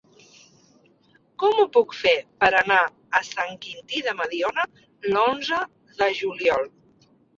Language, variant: Catalan, Central